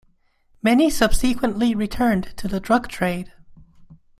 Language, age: English, 19-29